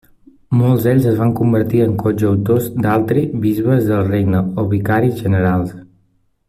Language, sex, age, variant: Catalan, male, 19-29, Nord-Occidental